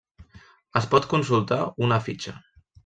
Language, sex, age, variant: Catalan, male, 30-39, Central